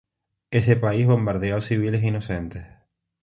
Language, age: Spanish, 19-29